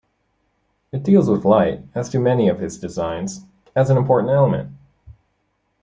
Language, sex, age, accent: English, male, 30-39, United States English